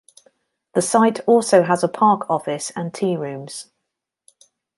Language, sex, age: English, female, 30-39